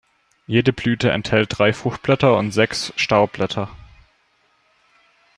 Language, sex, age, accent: German, male, under 19, Deutschland Deutsch